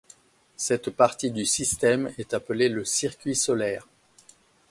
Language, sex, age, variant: French, male, 60-69, Français de métropole